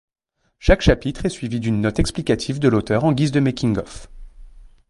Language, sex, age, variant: French, male, 30-39, Français de métropole